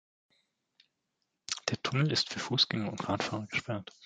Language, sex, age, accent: German, male, 40-49, Deutschland Deutsch